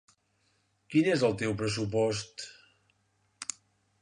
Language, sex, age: Catalan, male, 60-69